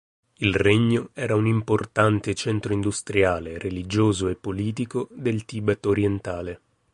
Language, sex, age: Italian, male, 30-39